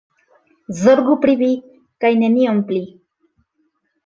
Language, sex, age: Esperanto, female, 40-49